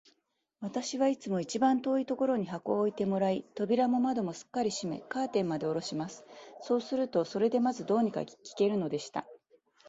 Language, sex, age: Japanese, female, 40-49